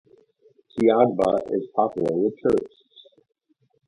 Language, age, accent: English, 40-49, United States English